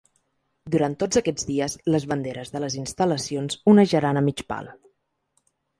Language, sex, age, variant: Catalan, female, 19-29, Central